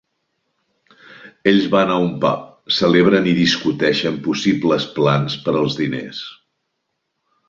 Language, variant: Catalan, Central